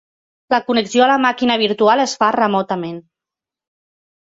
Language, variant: Catalan, Central